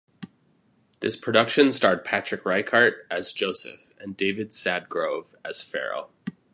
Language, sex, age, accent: English, male, 30-39, United States English